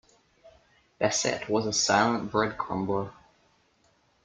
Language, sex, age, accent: English, male, under 19, New Zealand English